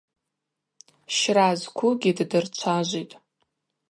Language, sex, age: Abaza, female, 19-29